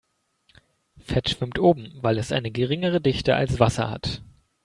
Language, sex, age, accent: German, male, 19-29, Deutschland Deutsch